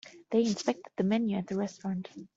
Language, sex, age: English, female, 19-29